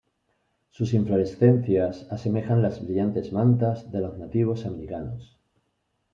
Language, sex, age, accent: Spanish, male, 50-59, España: Sur peninsular (Andalucia, Extremadura, Murcia)